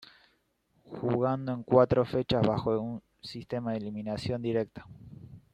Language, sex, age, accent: Spanish, male, 19-29, Rioplatense: Argentina, Uruguay, este de Bolivia, Paraguay